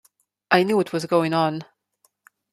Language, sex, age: English, female, under 19